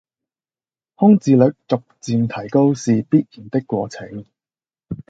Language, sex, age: Cantonese, male, under 19